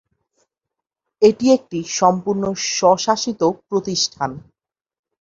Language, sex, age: Bengali, male, 19-29